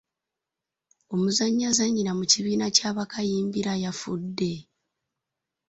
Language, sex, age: Ganda, female, 30-39